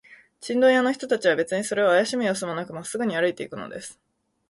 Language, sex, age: Japanese, female, 19-29